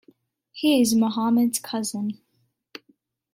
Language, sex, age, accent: English, female, under 19, United States English